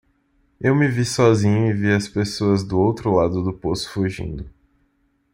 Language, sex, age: Portuguese, male, 19-29